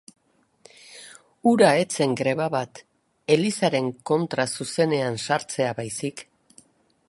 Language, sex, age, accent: Basque, female, 60-69, Erdialdekoa edo Nafarra (Gipuzkoa, Nafarroa)